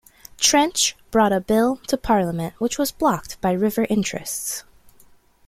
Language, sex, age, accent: English, female, 19-29, United States English